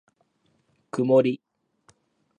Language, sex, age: Japanese, male, 30-39